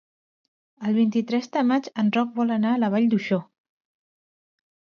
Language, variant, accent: Catalan, Central, central